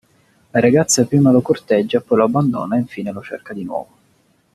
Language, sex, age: Italian, male, 19-29